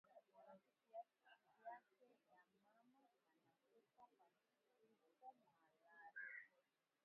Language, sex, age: Swahili, female, 19-29